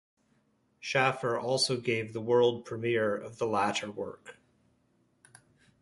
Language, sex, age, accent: English, male, 30-39, United States English